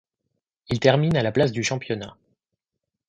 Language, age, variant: French, 19-29, Français de métropole